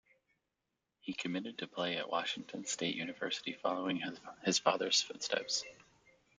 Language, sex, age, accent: English, male, 30-39, United States English